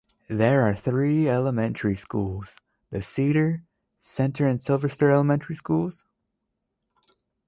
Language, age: English, under 19